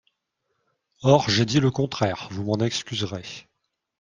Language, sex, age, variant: French, male, 30-39, Français de métropole